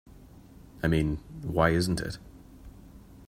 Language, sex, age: English, male, 19-29